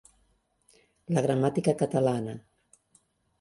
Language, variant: Catalan, Central